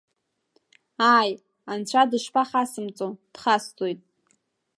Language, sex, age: Abkhazian, female, under 19